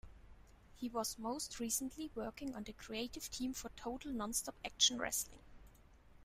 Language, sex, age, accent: English, female, 19-29, England English